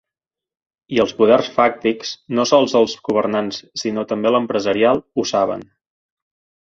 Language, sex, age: Catalan, male, 30-39